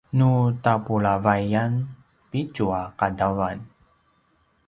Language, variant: Paiwan, pinayuanan a kinaikacedasan (東排灣語)